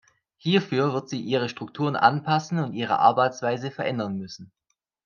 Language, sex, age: German, male, 19-29